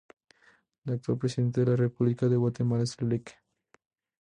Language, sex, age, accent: Spanish, male, 19-29, México